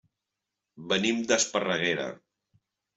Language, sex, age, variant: Catalan, male, 50-59, Central